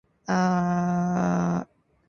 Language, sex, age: Indonesian, female, 19-29